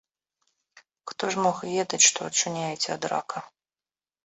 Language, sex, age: Belarusian, female, 30-39